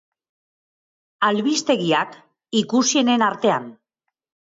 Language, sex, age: Basque, female, 30-39